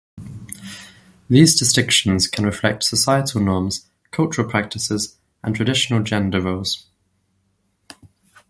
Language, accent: English, England English